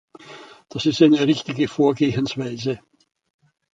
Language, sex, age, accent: German, male, 80-89, Österreichisches Deutsch